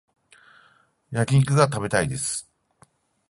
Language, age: Japanese, 50-59